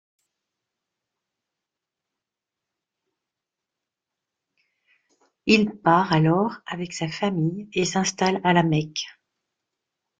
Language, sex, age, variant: French, female, 50-59, Français de métropole